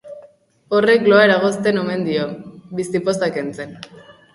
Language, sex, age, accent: Basque, female, under 19, Mendebalekoa (Araba, Bizkaia, Gipuzkoako mendebaleko herri batzuk)